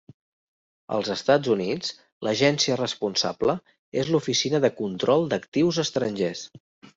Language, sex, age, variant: Catalan, male, 30-39, Central